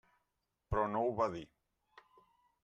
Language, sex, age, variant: Catalan, male, 40-49, Central